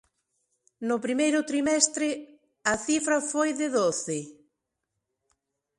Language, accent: Galician, Neofalante